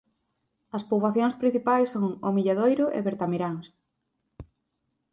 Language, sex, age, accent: Galician, female, 30-39, Atlántico (seseo e gheada)